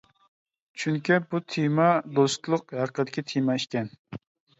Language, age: Uyghur, 30-39